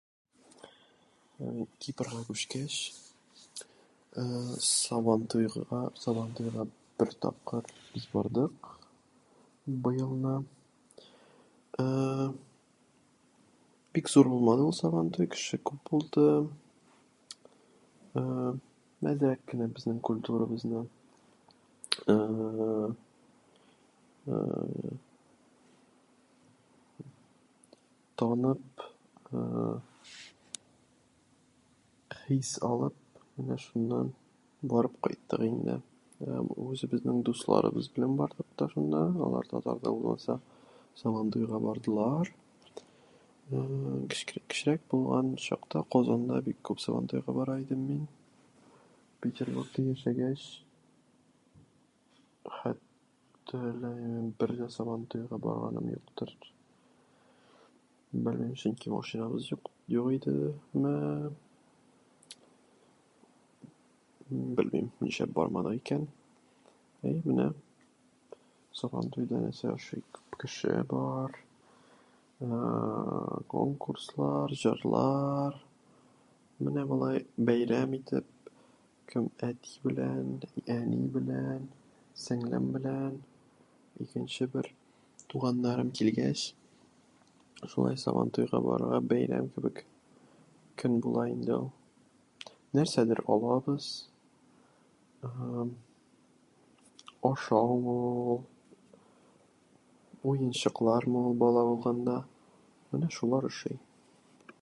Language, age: Tatar, 30-39